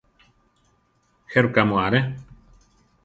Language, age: Central Tarahumara, 30-39